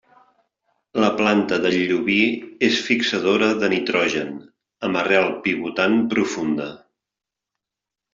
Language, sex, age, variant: Catalan, male, 50-59, Central